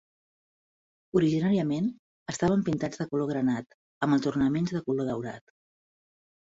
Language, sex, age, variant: Catalan, female, 40-49, Central